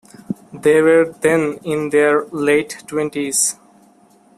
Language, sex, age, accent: English, male, 19-29, India and South Asia (India, Pakistan, Sri Lanka)